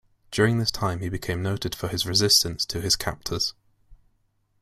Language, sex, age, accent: English, male, 19-29, England English